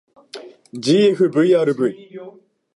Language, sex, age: Japanese, male, under 19